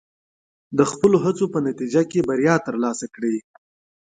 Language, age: Pashto, 19-29